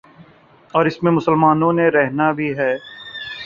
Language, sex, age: Urdu, male, 40-49